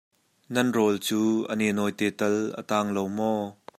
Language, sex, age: Hakha Chin, male, 30-39